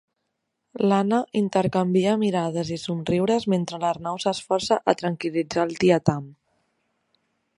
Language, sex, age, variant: Catalan, female, 19-29, Central